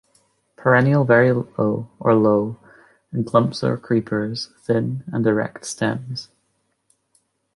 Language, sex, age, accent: English, female, 19-29, Scottish English